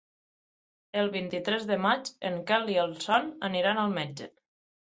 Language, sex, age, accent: Catalan, female, 19-29, Tortosí; Ebrenc